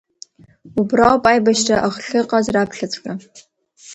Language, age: Abkhazian, under 19